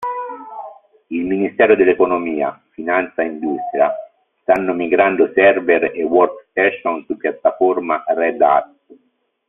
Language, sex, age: Italian, male, 50-59